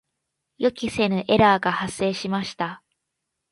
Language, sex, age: Japanese, female, 19-29